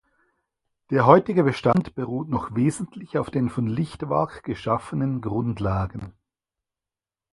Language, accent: German, Schweizerdeutsch